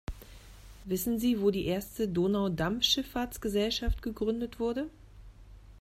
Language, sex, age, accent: German, female, 40-49, Deutschland Deutsch